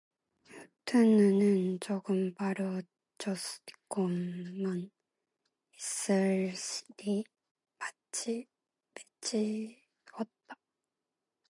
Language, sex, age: Korean, female, 19-29